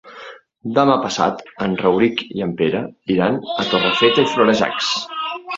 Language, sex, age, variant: Catalan, male, 30-39, Central